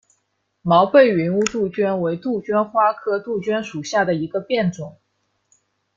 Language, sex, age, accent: Chinese, female, 19-29, 出生地：上海市